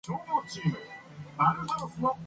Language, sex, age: English, female, 19-29